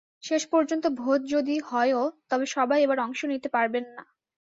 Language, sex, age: Bengali, female, 19-29